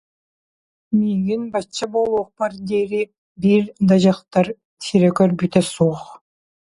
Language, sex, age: Yakut, female, 50-59